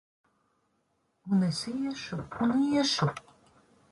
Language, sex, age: Latvian, female, 40-49